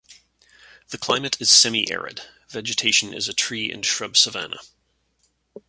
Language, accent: English, Canadian English